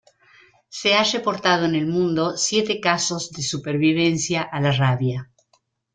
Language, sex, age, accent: Spanish, female, 60-69, Rioplatense: Argentina, Uruguay, este de Bolivia, Paraguay